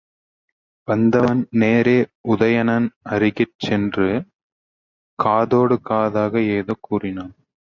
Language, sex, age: Tamil, male, 19-29